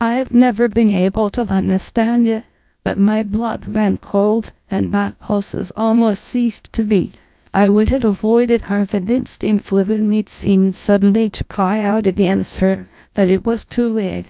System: TTS, GlowTTS